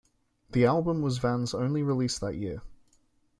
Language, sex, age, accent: English, male, 19-29, England English